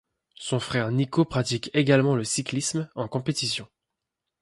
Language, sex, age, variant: French, male, 30-39, Français de métropole